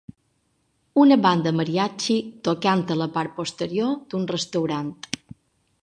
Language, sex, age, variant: Catalan, female, 40-49, Balear